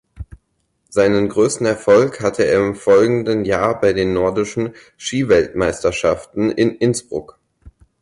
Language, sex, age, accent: German, male, 19-29, Deutschland Deutsch